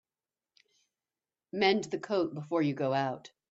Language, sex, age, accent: English, female, 50-59, United States English